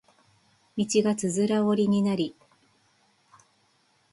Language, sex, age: Japanese, female, 40-49